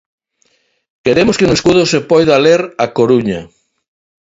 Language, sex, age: Galician, male, 50-59